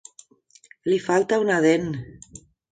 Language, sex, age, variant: Catalan, female, 50-59, Nord-Occidental